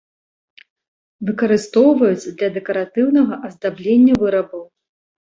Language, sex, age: Belarusian, female, 30-39